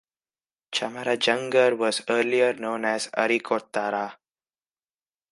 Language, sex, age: English, male, under 19